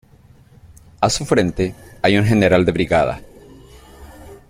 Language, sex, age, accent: Spanish, male, 40-49, Caribe: Cuba, Venezuela, Puerto Rico, República Dominicana, Panamá, Colombia caribeña, México caribeño, Costa del golfo de México